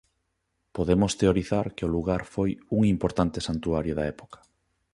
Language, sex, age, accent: Galician, male, 30-39, Normativo (estándar)